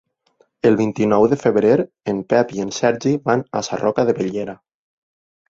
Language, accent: Catalan, valencià